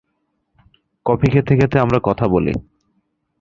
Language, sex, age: Bengali, male, 19-29